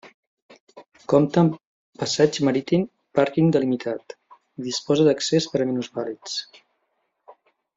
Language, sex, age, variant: Catalan, male, 40-49, Septentrional